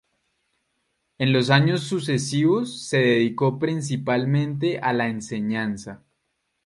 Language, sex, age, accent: Spanish, male, 19-29, Andino-Pacífico: Colombia, Perú, Ecuador, oeste de Bolivia y Venezuela andina